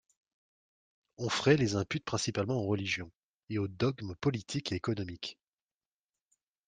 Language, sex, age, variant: French, male, 19-29, Français de métropole